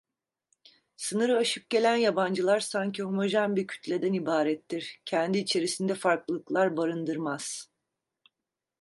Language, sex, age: Turkish, female, 40-49